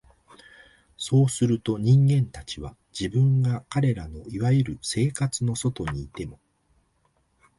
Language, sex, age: Japanese, male, 50-59